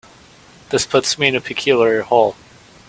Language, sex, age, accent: English, male, under 19, United States English